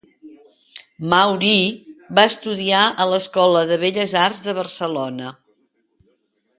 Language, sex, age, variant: Catalan, female, 60-69, Central